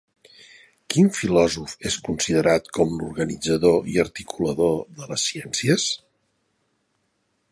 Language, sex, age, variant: Catalan, male, 50-59, Central